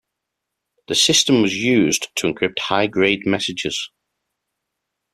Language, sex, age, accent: English, male, 30-39, England English